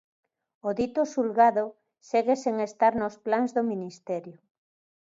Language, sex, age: Galician, female, 50-59